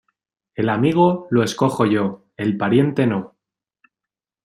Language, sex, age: Spanish, male, 30-39